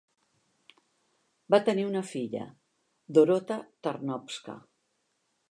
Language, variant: Catalan, Central